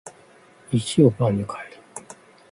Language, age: Japanese, 50-59